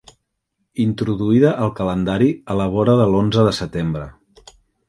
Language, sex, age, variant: Catalan, male, 40-49, Central